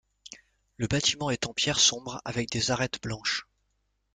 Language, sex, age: French, male, 40-49